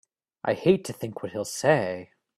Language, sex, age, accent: English, male, 19-29, United States English